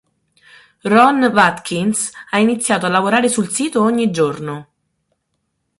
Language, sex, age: Italian, male, 30-39